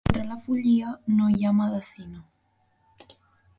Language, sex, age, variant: Catalan, female, under 19, Central